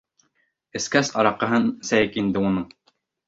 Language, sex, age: Bashkir, male, under 19